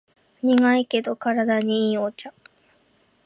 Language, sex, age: Japanese, female, 19-29